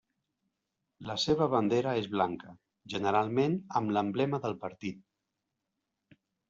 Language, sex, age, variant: Catalan, male, 40-49, Central